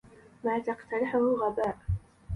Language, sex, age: Arabic, female, under 19